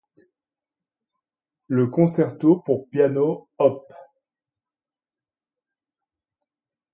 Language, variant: French, Français de métropole